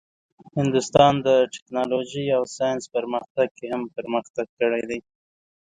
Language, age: Pashto, 19-29